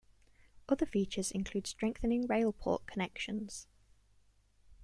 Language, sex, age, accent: English, female, 19-29, England English